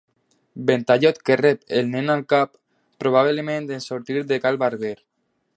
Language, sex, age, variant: Catalan, male, under 19, Alacantí